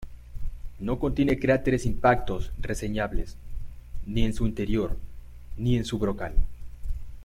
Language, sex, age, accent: Spanish, male, 19-29, México